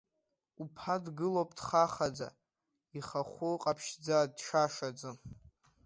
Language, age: Abkhazian, under 19